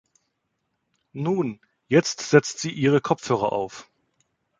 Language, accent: German, Deutschland Deutsch